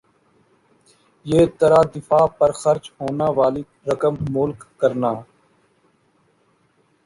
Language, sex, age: Urdu, male, 19-29